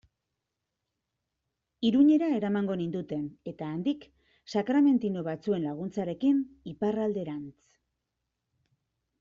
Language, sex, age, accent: Basque, female, 40-49, Mendebalekoa (Araba, Bizkaia, Gipuzkoako mendebaleko herri batzuk)